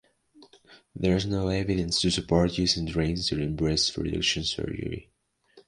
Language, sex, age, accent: English, male, under 19, United States English